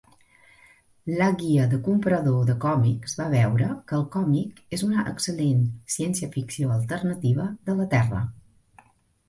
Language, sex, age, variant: Catalan, female, 40-49, Central